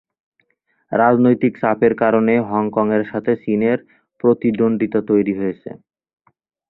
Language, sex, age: Bengali, male, 19-29